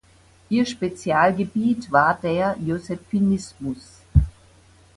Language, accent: German, Deutschland Deutsch